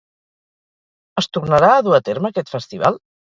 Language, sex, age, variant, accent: Catalan, female, 50-59, Central, central